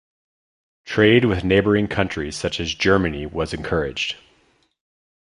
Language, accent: English, United States English